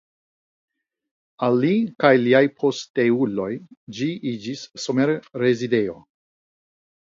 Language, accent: Esperanto, Internacia